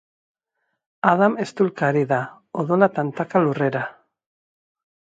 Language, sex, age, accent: Basque, female, 40-49, Mendebalekoa (Araba, Bizkaia, Gipuzkoako mendebaleko herri batzuk)